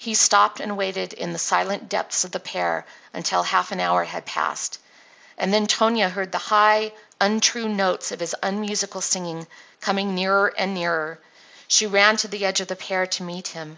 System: none